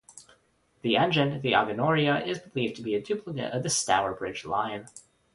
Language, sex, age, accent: English, male, under 19, United States English